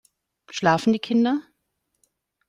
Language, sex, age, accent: German, female, 40-49, Deutschland Deutsch